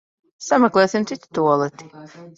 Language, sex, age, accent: Latvian, female, 40-49, Riga